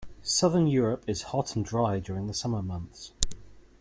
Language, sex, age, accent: English, male, 30-39, England English